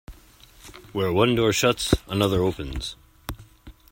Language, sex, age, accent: English, male, 40-49, United States English